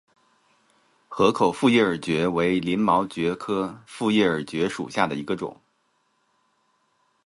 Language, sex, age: Chinese, male, 40-49